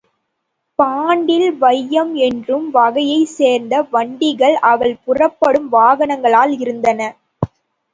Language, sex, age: Tamil, female, 19-29